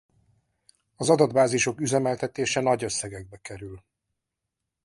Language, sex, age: Hungarian, male, 50-59